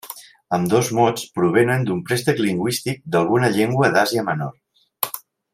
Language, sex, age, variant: Catalan, male, 40-49, Central